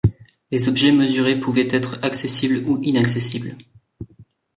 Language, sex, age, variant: French, male, 19-29, Français de métropole